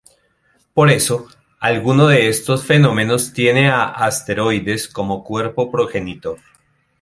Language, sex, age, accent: Spanish, male, 40-49, Andino-Pacífico: Colombia, Perú, Ecuador, oeste de Bolivia y Venezuela andina